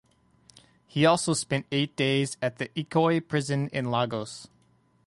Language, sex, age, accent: English, male, 30-39, United States English